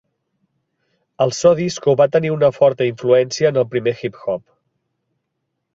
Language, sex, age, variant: Catalan, male, 40-49, Central